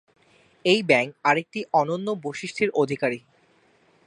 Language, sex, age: Bengali, male, 19-29